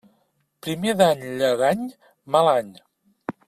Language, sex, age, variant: Catalan, male, 50-59, Central